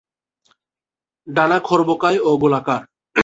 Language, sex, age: Bengali, male, 19-29